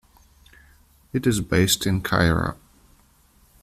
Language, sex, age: English, male, 30-39